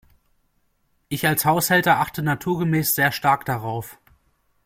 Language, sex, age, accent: German, male, 19-29, Deutschland Deutsch